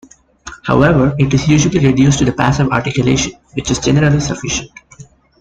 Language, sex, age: English, male, 19-29